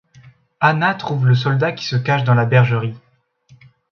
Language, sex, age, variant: French, male, 19-29, Français de métropole